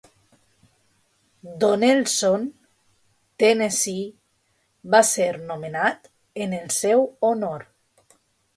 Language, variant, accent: Catalan, Alacantí, valencià